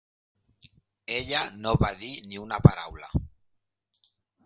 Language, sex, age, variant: Catalan, male, 40-49, Central